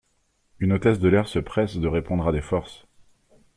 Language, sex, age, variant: French, male, 30-39, Français de métropole